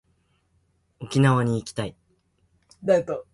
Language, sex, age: Japanese, male, 19-29